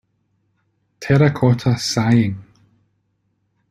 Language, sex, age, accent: English, male, 40-49, Scottish English